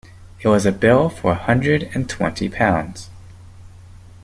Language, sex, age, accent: English, male, 30-39, United States English